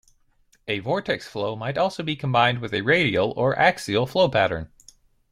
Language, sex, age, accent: English, male, 19-29, United States English